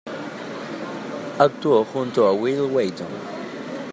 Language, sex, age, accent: Spanish, male, 19-29, Andino-Pacífico: Colombia, Perú, Ecuador, oeste de Bolivia y Venezuela andina